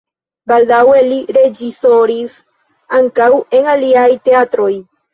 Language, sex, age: Esperanto, female, 19-29